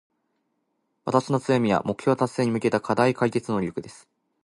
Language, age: Japanese, 19-29